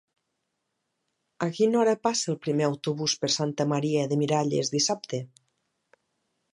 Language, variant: Catalan, Nord-Occidental